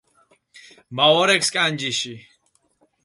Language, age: Mingrelian, 19-29